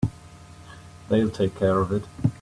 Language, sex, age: English, male, 30-39